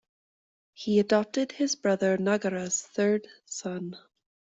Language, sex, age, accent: English, female, 30-39, Canadian English